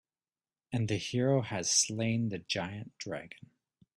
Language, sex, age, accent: English, male, 30-39, Canadian English